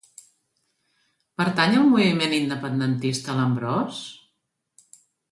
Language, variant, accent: Catalan, Central, central